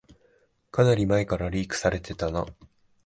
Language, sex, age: Japanese, male, 19-29